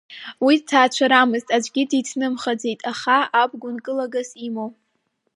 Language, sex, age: Abkhazian, female, 19-29